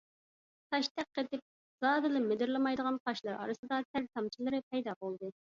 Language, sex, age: Uyghur, female, 19-29